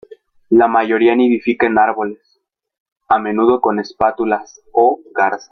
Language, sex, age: Spanish, female, 19-29